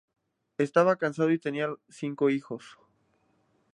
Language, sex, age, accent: Spanish, male, 19-29, México